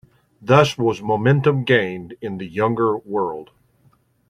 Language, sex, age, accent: English, male, 40-49, United States English